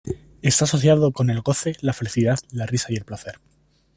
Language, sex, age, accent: Spanish, male, 19-29, España: Centro-Sur peninsular (Madrid, Toledo, Castilla-La Mancha)